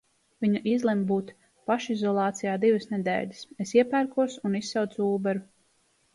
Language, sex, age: Latvian, female, 30-39